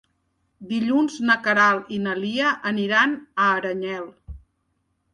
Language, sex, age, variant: Catalan, female, 40-49, Septentrional